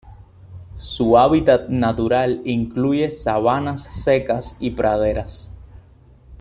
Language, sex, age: Spanish, male, 19-29